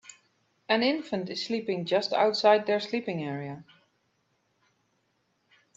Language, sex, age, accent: English, female, 40-49, England English